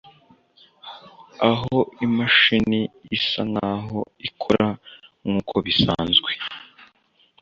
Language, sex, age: Kinyarwanda, male, under 19